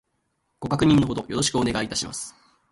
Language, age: Japanese, 19-29